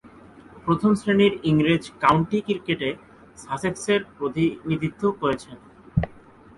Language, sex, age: Bengali, male, 19-29